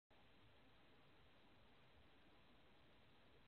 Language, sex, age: Japanese, female, 19-29